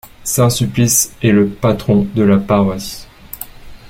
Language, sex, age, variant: French, male, 19-29, Français des départements et régions d'outre-mer